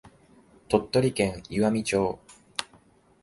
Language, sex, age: Japanese, male, 19-29